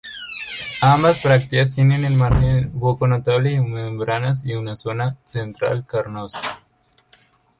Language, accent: Spanish, Andino-Pacífico: Colombia, Perú, Ecuador, oeste de Bolivia y Venezuela andina